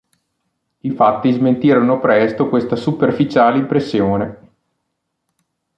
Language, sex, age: Italian, male, 30-39